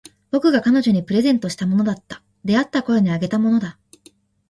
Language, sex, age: Japanese, female, 19-29